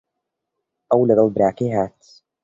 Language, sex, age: Central Kurdish, male, under 19